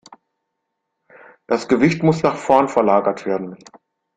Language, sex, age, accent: German, male, 50-59, Deutschland Deutsch